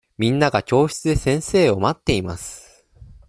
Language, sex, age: Japanese, male, 19-29